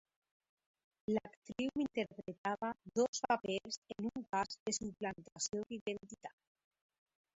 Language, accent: Catalan, valencià